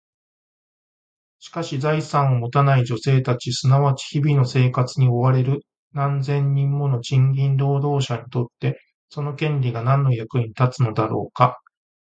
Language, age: Japanese, 40-49